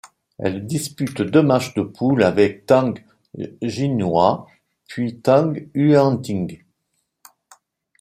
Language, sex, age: French, male, 50-59